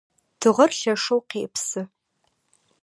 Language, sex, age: Adyghe, female, 30-39